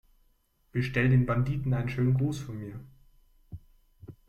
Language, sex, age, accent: German, male, 19-29, Deutschland Deutsch